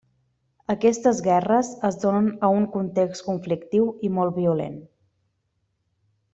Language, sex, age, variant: Catalan, female, 30-39, Nord-Occidental